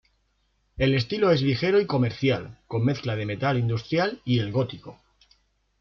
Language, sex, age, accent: Spanish, male, 40-49, España: Centro-Sur peninsular (Madrid, Toledo, Castilla-La Mancha)